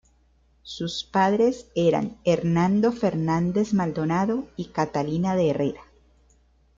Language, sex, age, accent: Spanish, female, 30-39, Caribe: Cuba, Venezuela, Puerto Rico, República Dominicana, Panamá, Colombia caribeña, México caribeño, Costa del golfo de México